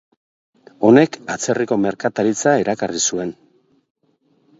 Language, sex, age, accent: Basque, male, 50-59, Mendebalekoa (Araba, Bizkaia, Gipuzkoako mendebaleko herri batzuk)